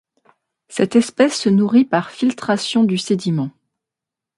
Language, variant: French, Français de métropole